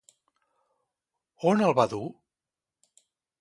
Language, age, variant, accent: Catalan, 50-59, Central, central